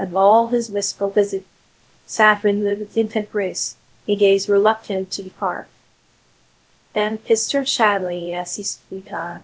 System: TTS, VITS